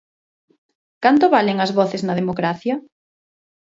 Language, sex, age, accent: Galician, female, 19-29, Normativo (estándar)